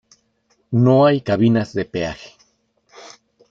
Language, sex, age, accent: Spanish, male, 50-59, México